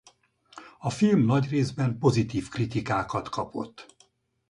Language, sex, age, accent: Hungarian, male, 70-79, budapesti